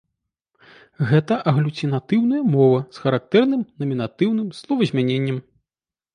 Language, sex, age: Belarusian, male, 30-39